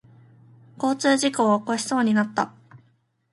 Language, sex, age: Japanese, female, 19-29